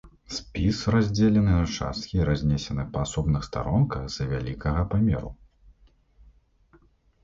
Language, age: Belarusian, 30-39